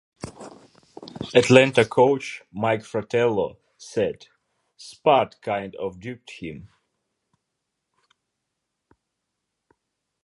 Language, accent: English, Ukrainian